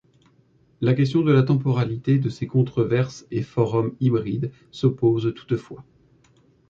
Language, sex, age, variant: French, male, 30-39, Français de métropole